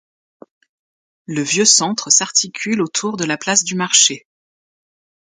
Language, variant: French, Français de métropole